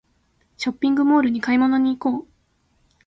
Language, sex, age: Japanese, female, 19-29